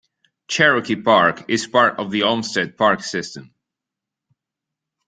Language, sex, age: English, male, 19-29